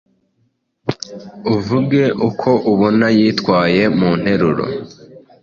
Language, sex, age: Kinyarwanda, male, 19-29